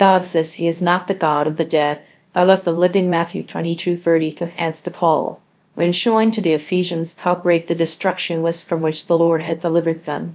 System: TTS, VITS